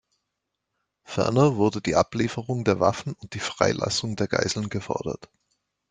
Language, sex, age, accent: German, male, 40-49, Österreichisches Deutsch